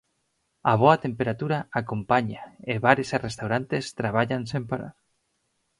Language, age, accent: Galician, 19-29, Normativo (estándar)